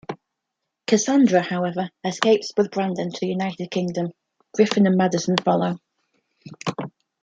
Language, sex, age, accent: English, female, 19-29, England English